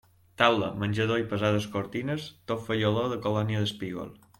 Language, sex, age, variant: Catalan, male, 30-39, Balear